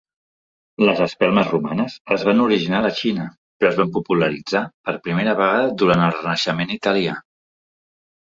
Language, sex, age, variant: Catalan, male, 40-49, Central